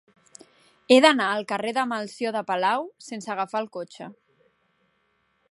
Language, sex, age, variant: Catalan, female, 40-49, Central